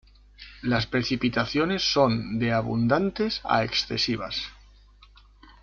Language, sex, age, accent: Spanish, male, 40-49, España: Centro-Sur peninsular (Madrid, Toledo, Castilla-La Mancha)